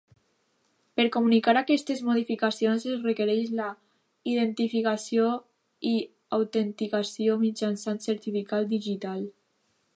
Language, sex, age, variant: Catalan, female, under 19, Alacantí